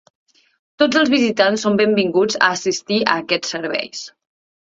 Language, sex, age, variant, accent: Catalan, female, 19-29, Central, Barceloní